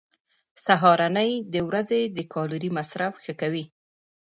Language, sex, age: Pashto, female, 30-39